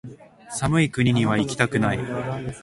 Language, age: Japanese, 19-29